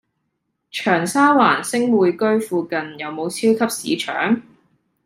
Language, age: Cantonese, 19-29